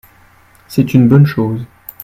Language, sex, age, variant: French, male, 19-29, Français de métropole